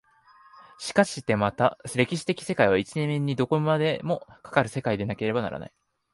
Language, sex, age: Japanese, male, 19-29